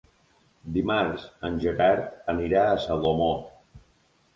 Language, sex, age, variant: Catalan, male, 30-39, Balear